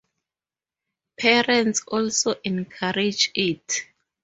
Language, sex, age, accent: English, female, 30-39, Southern African (South Africa, Zimbabwe, Namibia)